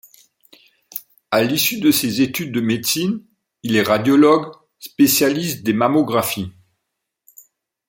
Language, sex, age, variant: French, male, 50-59, Français de métropole